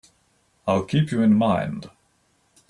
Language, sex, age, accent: English, male, 19-29, England English